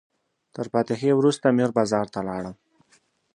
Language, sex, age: Pashto, male, under 19